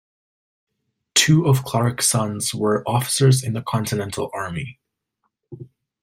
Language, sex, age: English, male, 19-29